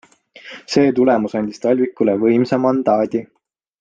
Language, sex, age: Estonian, male, 19-29